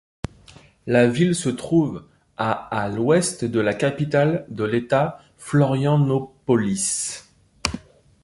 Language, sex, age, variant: French, male, 40-49, Français de métropole